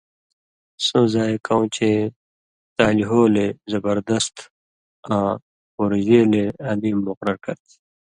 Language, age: Indus Kohistani, 30-39